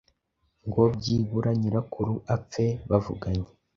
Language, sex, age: Kinyarwanda, male, under 19